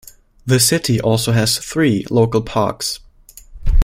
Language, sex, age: English, male, 19-29